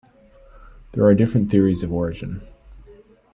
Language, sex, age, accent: English, male, 19-29, United States English